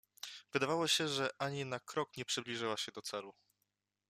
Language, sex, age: Polish, male, 19-29